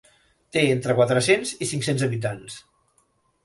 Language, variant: Catalan, Central